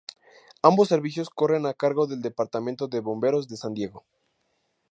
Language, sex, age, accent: Spanish, male, under 19, México